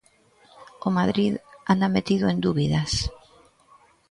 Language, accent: Galician, Central (gheada)